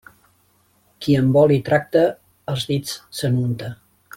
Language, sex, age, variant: Catalan, male, 30-39, Central